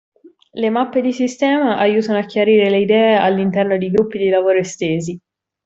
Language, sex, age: Italian, male, 30-39